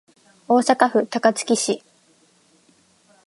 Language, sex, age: Japanese, female, 19-29